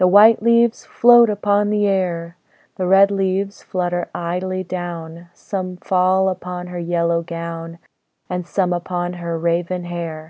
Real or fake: real